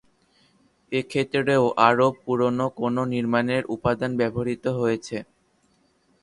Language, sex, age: Bengali, male, under 19